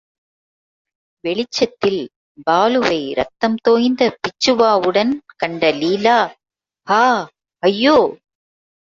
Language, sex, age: Tamil, female, 50-59